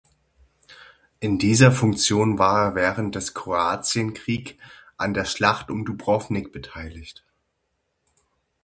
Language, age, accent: German, 30-39, Deutschland Deutsch